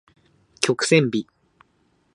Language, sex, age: Japanese, male, 19-29